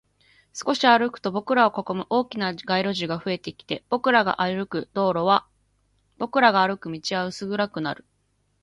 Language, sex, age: Japanese, female, 30-39